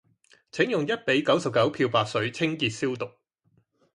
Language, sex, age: Cantonese, male, 30-39